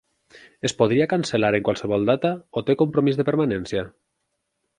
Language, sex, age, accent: Catalan, male, 19-29, valencià